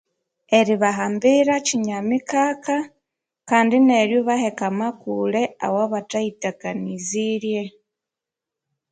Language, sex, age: Konzo, female, 30-39